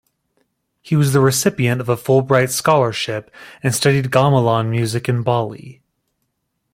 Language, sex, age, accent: English, male, 30-39, United States English